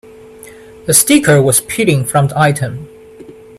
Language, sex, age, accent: English, male, 30-39, United States English